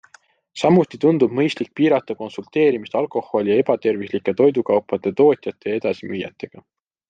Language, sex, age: Estonian, male, 19-29